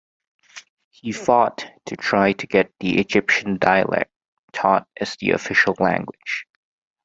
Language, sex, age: English, male, 19-29